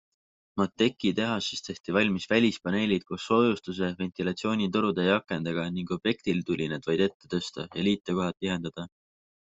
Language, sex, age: Estonian, male, 19-29